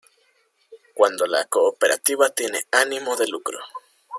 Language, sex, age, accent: Spanish, male, under 19, España: Centro-Sur peninsular (Madrid, Toledo, Castilla-La Mancha)